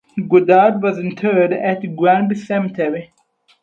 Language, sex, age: English, male, 19-29